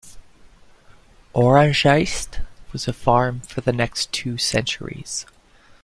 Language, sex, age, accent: English, female, 19-29, Canadian English